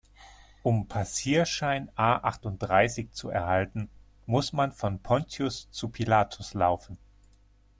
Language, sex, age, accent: German, male, 30-39, Deutschland Deutsch